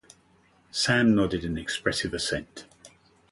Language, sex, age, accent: English, male, 60-69, England English